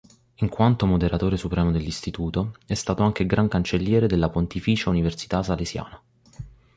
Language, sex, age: Italian, male, 19-29